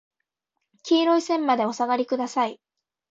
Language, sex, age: Japanese, female, 19-29